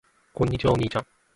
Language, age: Japanese, 19-29